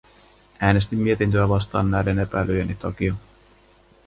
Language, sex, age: Finnish, male, 30-39